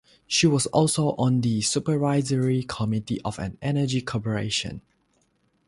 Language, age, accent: English, 19-29, United States English; Malaysian English